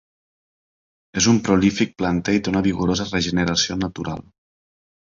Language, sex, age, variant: Catalan, male, 19-29, Nord-Occidental